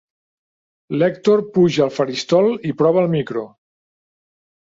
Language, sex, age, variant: Catalan, male, 40-49, Nord-Occidental